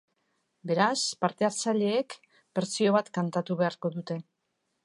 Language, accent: Basque, Mendebalekoa (Araba, Bizkaia, Gipuzkoako mendebaleko herri batzuk)